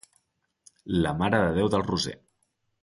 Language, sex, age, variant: Catalan, male, 19-29, Central